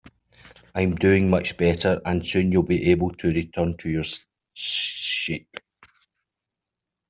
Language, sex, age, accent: English, male, 40-49, Scottish English